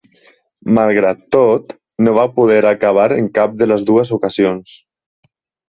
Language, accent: Catalan, valencià